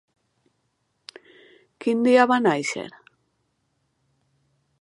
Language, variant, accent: Catalan, Valencià septentrional, valencià